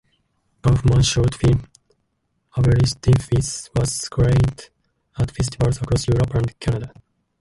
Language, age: English, 19-29